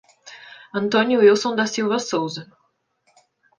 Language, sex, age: Portuguese, female, 19-29